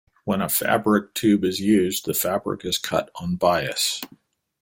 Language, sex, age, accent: English, male, 60-69, United States English